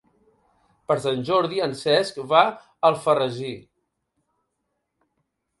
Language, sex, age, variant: Catalan, male, 50-59, Balear